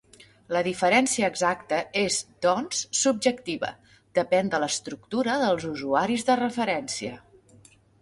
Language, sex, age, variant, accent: Catalan, female, 40-49, Central, central